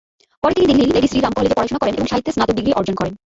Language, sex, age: Bengali, female, 30-39